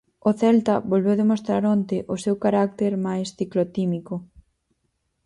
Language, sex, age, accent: Galician, female, 19-29, Central (gheada)